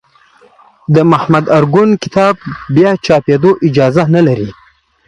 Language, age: Pashto, 19-29